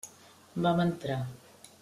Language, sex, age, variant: Catalan, female, 50-59, Central